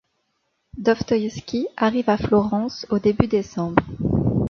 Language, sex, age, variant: French, female, 30-39, Français de métropole